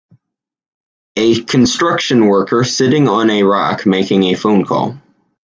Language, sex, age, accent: English, male, 19-29, United States English